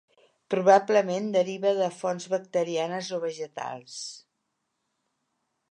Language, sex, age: Catalan, female, 60-69